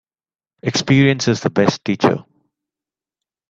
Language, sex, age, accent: English, male, 30-39, India and South Asia (India, Pakistan, Sri Lanka)